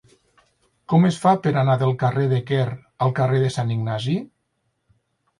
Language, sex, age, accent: Catalan, male, 50-59, Lleidatà